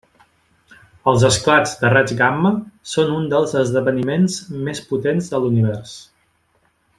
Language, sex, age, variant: Catalan, male, 30-39, Central